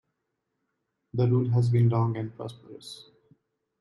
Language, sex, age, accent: English, male, 19-29, United States English